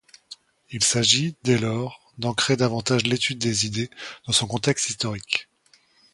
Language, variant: French, Français de métropole